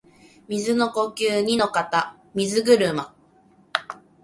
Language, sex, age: Japanese, female, 19-29